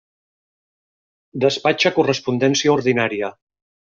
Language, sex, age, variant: Catalan, male, 50-59, Central